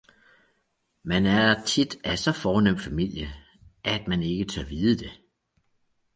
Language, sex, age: Danish, male, 40-49